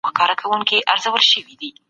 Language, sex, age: Pashto, female, 19-29